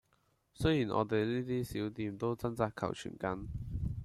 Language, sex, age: Cantonese, male, under 19